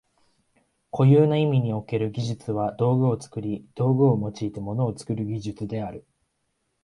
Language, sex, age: Japanese, male, 19-29